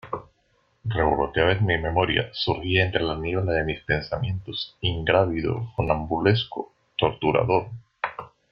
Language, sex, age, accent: Spanish, male, 50-59, América central